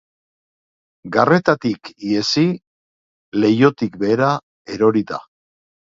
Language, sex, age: Basque, male, 60-69